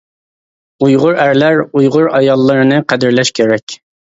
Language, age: Uyghur, 19-29